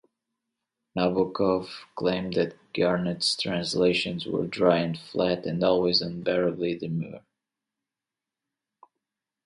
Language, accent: English, United States English